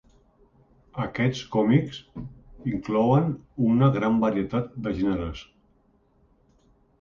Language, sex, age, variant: Catalan, male, 50-59, Central